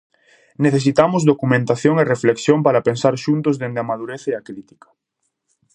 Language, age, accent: Galician, 19-29, Normativo (estándar)